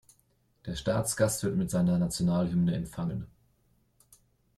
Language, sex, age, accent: German, male, 30-39, Deutschland Deutsch